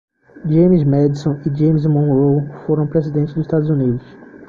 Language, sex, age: Portuguese, male, 30-39